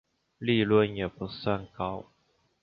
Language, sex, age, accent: Chinese, male, 19-29, 出生地：江西省